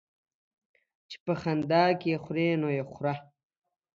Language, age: Pashto, 19-29